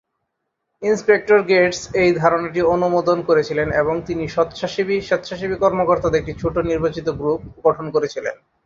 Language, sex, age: Bengali, male, 30-39